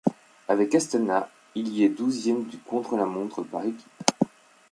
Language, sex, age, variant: French, male, 30-39, Français de métropole